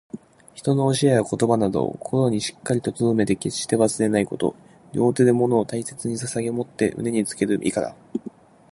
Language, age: Japanese, under 19